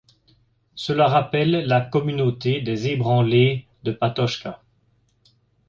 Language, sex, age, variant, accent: French, male, 50-59, Français d'Europe, Français de Belgique